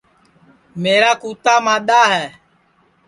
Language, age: Sansi, 19-29